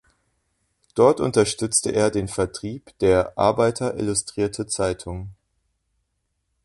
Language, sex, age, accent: German, male, 19-29, Deutschland Deutsch